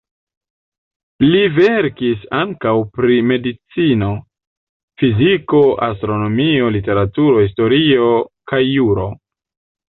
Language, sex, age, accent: Esperanto, male, 19-29, Internacia